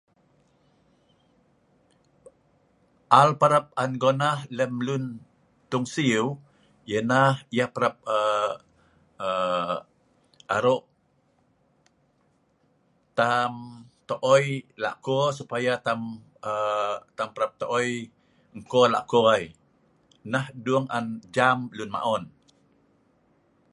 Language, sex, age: Sa'ban, male, 60-69